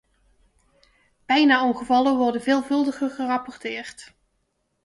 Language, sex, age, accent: Dutch, female, 30-39, Nederlands Nederlands